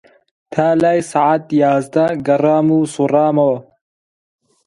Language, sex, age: Central Kurdish, male, 19-29